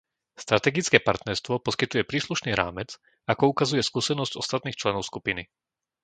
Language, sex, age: Slovak, male, 30-39